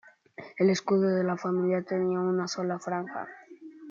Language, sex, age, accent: Spanish, male, under 19, España: Norte peninsular (Asturias, Castilla y León, Cantabria, País Vasco, Navarra, Aragón, La Rioja, Guadalajara, Cuenca)